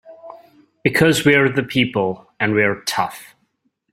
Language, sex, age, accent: English, female, under 19, England English